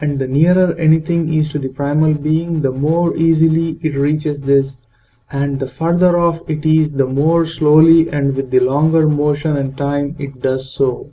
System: none